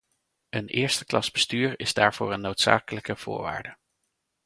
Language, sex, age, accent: Dutch, male, 40-49, Nederlands Nederlands